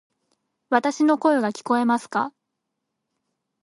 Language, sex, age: Japanese, female, 19-29